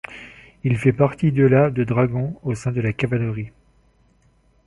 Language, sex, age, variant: French, male, 40-49, Français de métropole